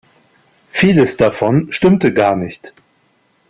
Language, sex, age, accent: German, male, 40-49, Deutschland Deutsch